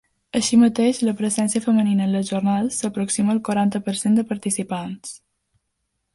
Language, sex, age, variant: Catalan, female, under 19, Balear